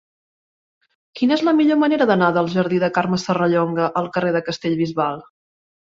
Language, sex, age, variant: Catalan, female, 30-39, Central